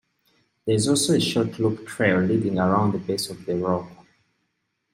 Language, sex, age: English, male, 19-29